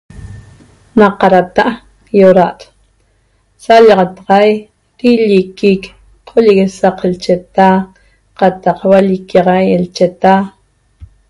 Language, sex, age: Toba, female, 40-49